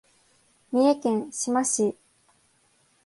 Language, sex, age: Japanese, female, 19-29